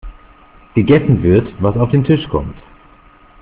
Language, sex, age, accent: German, male, 30-39, Deutschland Deutsch